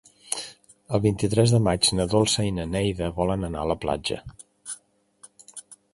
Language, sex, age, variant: Catalan, male, 60-69, Central